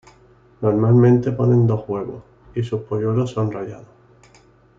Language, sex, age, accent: Spanish, male, 30-39, España: Sur peninsular (Andalucia, Extremadura, Murcia)